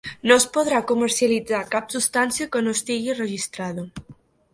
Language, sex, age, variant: Catalan, female, 19-29, Balear